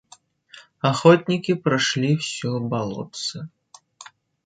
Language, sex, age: Russian, male, 19-29